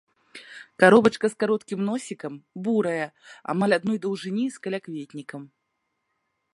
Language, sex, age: Belarusian, female, 30-39